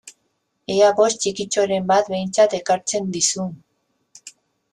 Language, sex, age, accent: Basque, female, 30-39, Mendebalekoa (Araba, Bizkaia, Gipuzkoako mendebaleko herri batzuk)